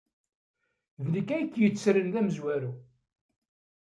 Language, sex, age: Kabyle, male, 60-69